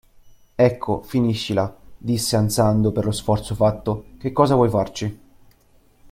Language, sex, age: Italian, male, 19-29